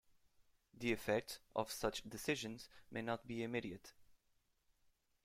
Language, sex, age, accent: English, male, 19-29, United States English